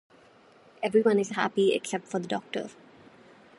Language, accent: English, India and South Asia (India, Pakistan, Sri Lanka)